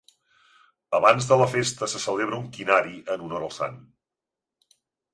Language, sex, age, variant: Catalan, male, 60-69, Central